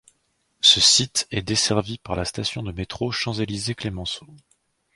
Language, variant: French, Français de métropole